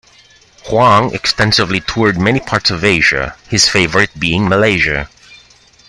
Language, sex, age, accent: English, male, 30-39, Filipino